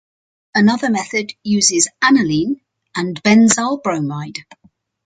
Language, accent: English, England English